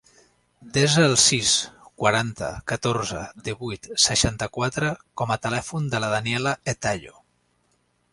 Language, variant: Catalan, Central